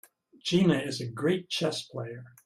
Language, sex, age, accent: English, male, 70-79, United States English